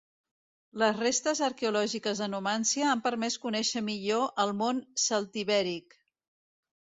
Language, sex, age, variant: Catalan, female, 50-59, Central